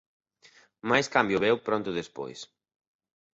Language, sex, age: Galician, male, 30-39